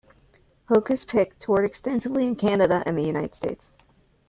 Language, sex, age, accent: English, female, under 19, United States English